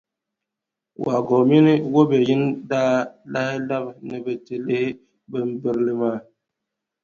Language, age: Dagbani, 30-39